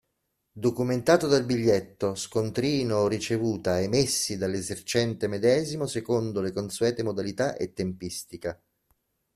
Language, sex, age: Italian, male, 50-59